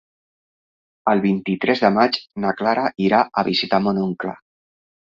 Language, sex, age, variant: Catalan, male, 40-49, Central